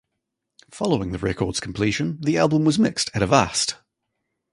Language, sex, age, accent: English, male, 30-39, New Zealand English